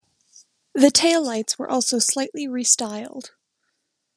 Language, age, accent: English, under 19, United States English